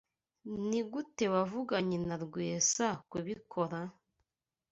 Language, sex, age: Kinyarwanda, female, 19-29